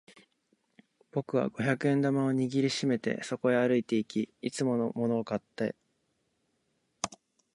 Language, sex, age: Japanese, male, 19-29